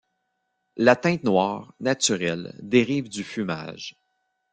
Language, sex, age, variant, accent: French, male, 40-49, Français d'Amérique du Nord, Français du Canada